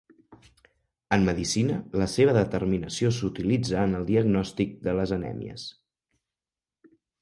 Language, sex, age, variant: Catalan, male, 19-29, Central